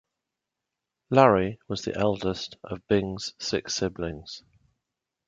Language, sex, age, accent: English, male, 40-49, England English